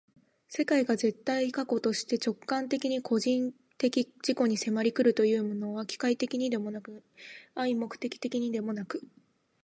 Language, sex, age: Japanese, female, 19-29